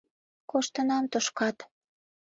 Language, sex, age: Mari, female, 19-29